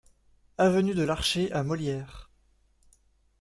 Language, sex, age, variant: French, male, 19-29, Français de métropole